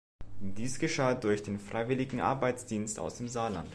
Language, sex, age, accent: German, male, 19-29, Deutschland Deutsch